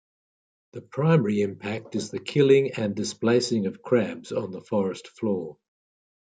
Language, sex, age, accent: English, male, 70-79, Australian English